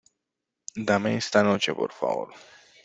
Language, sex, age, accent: Spanish, male, 19-29, Andino-Pacífico: Colombia, Perú, Ecuador, oeste de Bolivia y Venezuela andina